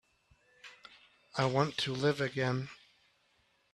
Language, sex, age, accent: English, male, 30-39, United States English